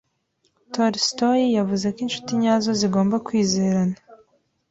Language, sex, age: Kinyarwanda, female, 19-29